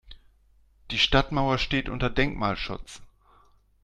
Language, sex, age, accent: German, male, 40-49, Deutschland Deutsch